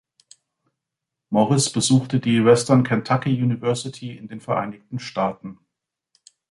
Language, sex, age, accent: German, male, 40-49, Deutschland Deutsch